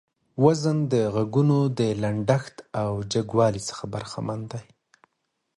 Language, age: Pashto, 30-39